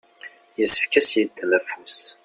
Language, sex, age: Kabyle, male, 30-39